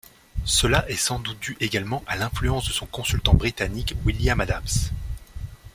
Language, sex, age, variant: French, male, 30-39, Français de métropole